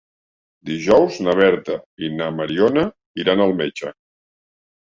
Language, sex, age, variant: Catalan, male, 60-69, Central